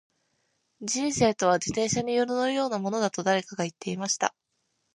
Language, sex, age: Japanese, female, 19-29